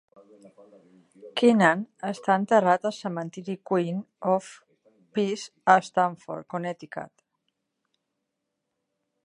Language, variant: Catalan, Central